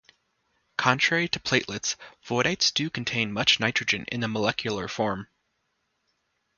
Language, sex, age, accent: English, male, under 19, United States English